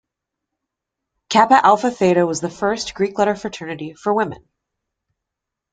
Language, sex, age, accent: English, female, 19-29, United States English